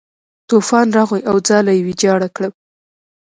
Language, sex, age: Pashto, female, 19-29